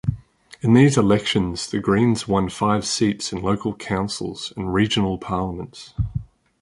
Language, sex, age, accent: English, male, 30-39, Australian English